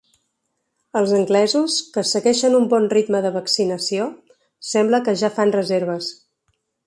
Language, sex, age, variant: Catalan, female, 40-49, Central